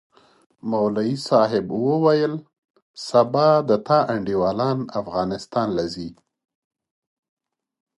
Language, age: Pashto, 40-49